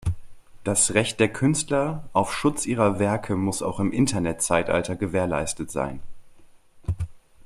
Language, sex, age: German, male, 19-29